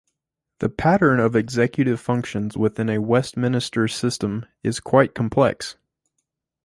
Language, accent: English, United States English